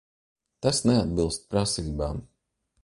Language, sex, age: Latvian, male, 40-49